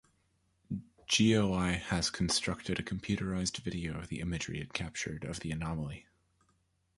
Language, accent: English, United States English